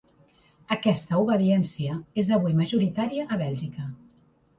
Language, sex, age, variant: Catalan, female, 40-49, Central